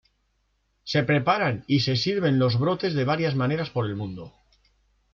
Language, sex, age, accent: Spanish, male, 40-49, España: Centro-Sur peninsular (Madrid, Toledo, Castilla-La Mancha)